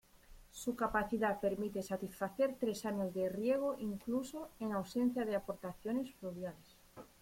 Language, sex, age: Spanish, female, 30-39